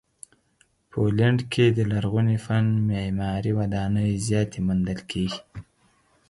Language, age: Pashto, 30-39